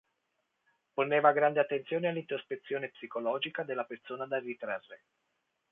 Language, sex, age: Italian, male, 40-49